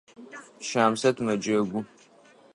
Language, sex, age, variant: Adyghe, male, under 19, Адыгабзэ (Кирил, пстэумэ зэдыряе)